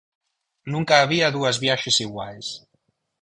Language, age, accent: Galician, 30-39, Normativo (estándar)